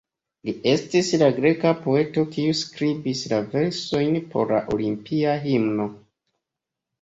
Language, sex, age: Esperanto, male, 30-39